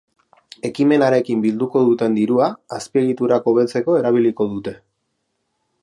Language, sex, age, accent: Basque, male, 30-39, Mendebalekoa (Araba, Bizkaia, Gipuzkoako mendebaleko herri batzuk)